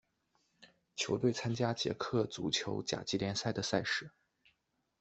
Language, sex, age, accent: Chinese, male, 19-29, 出生地：辽宁省